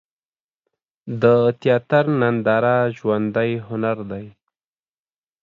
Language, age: Pashto, 19-29